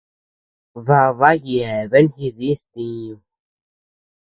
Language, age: Tepeuxila Cuicatec, under 19